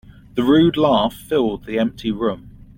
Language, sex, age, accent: English, male, 30-39, England English